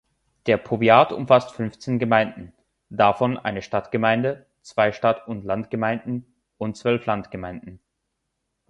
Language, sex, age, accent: German, male, 19-29, Schweizerdeutsch